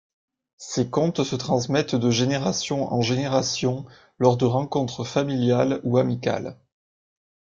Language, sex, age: French, male, 19-29